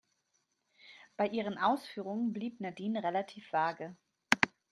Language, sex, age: German, female, 30-39